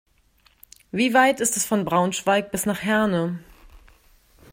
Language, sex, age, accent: German, female, 19-29, Deutschland Deutsch